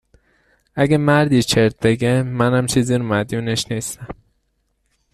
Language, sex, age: Persian, male, 19-29